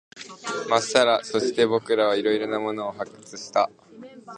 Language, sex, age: Japanese, male, under 19